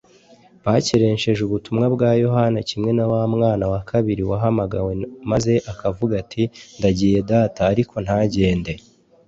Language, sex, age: Kinyarwanda, male, 19-29